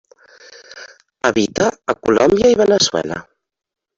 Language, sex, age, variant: Catalan, female, 40-49, Central